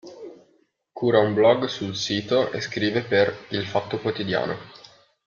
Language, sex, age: Italian, male, 19-29